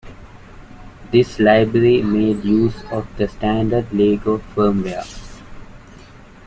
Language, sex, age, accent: English, male, under 19, England English